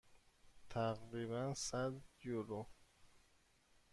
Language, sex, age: Persian, male, 30-39